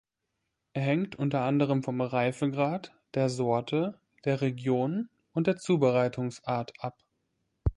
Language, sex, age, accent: German, male, 19-29, Deutschland Deutsch